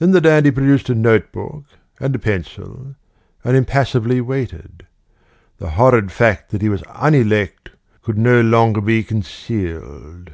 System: none